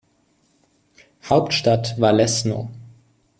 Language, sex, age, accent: German, male, 19-29, Deutschland Deutsch